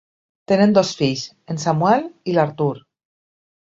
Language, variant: Catalan, Nord-Occidental